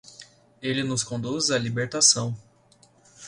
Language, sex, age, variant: Portuguese, male, 19-29, Portuguese (Brasil)